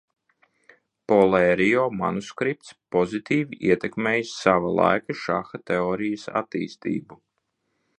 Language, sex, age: Latvian, male, 30-39